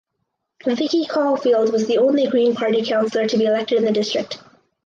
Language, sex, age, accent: English, female, under 19, United States English